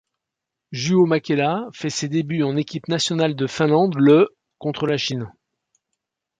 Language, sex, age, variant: French, male, 60-69, Français de métropole